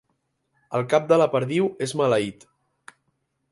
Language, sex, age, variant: Catalan, male, 19-29, Central